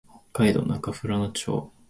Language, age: Japanese, 19-29